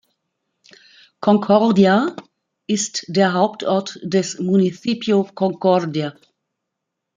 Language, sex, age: German, female, 50-59